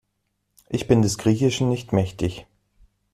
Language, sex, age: German, male, 19-29